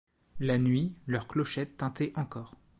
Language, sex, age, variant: French, male, 19-29, Français de métropole